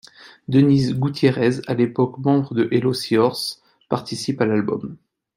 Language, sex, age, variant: French, male, 30-39, Français de métropole